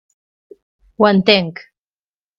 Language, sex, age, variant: Catalan, female, 40-49, Central